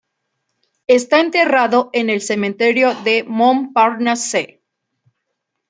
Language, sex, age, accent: Spanish, female, 40-49, México